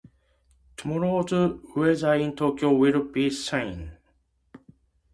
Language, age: Japanese, 50-59